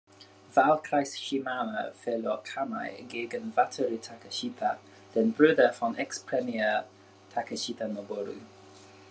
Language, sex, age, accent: German, male, 19-29, Britisches Deutsch